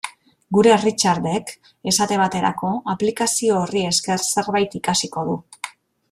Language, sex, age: Basque, female, 30-39